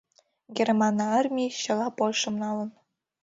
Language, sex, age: Mari, female, 19-29